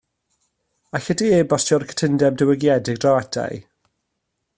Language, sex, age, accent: Welsh, male, 30-39, Y Deyrnas Unedig Cymraeg